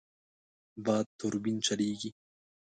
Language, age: Pashto, 19-29